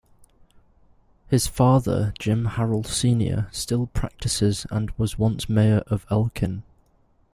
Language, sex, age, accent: English, male, 19-29, England English